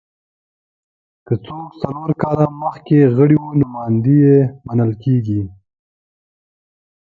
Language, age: Pashto, 19-29